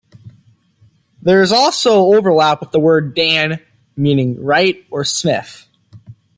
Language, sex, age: English, male, under 19